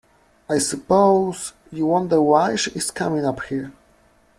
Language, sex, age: English, male, 30-39